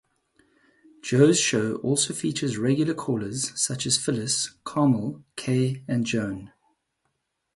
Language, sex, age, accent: English, male, 40-49, Southern African (South Africa, Zimbabwe, Namibia)